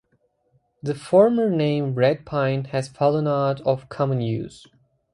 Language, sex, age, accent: English, male, 19-29, United States English